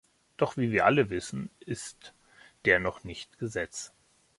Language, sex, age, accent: German, male, 40-49, Deutschland Deutsch